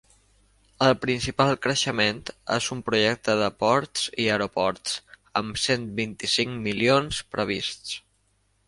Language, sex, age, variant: Catalan, male, under 19, Balear